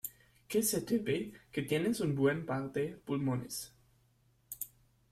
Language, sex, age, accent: Spanish, male, under 19, España: Centro-Sur peninsular (Madrid, Toledo, Castilla-La Mancha)